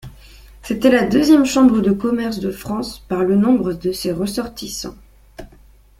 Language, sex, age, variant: French, female, 19-29, Français de métropole